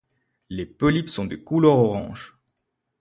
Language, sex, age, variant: French, male, 19-29, Français de métropole